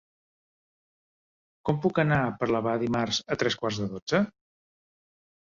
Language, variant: Catalan, Central